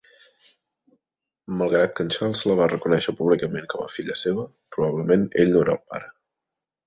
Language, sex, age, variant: Catalan, male, 19-29, Central